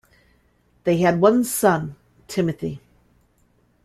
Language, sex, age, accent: English, female, 50-59, United States English